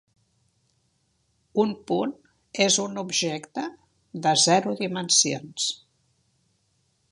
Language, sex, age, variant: Catalan, female, 70-79, Central